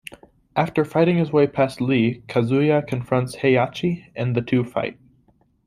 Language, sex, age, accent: English, male, under 19, United States English